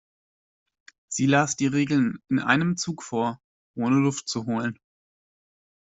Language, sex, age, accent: German, male, 19-29, Deutschland Deutsch